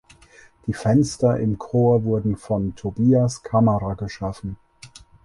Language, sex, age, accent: German, male, 30-39, Deutschland Deutsch